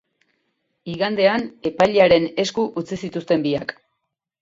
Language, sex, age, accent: Basque, female, 40-49, Erdialdekoa edo Nafarra (Gipuzkoa, Nafarroa)